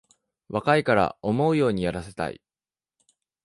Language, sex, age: Japanese, male, 19-29